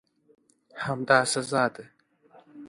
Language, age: Pashto, under 19